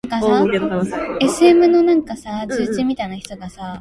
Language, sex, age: Cantonese, female, 19-29